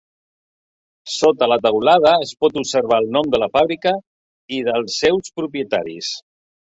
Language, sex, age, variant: Catalan, male, 60-69, Central